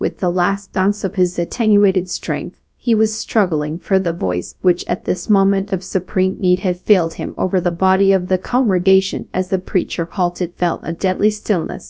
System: TTS, GradTTS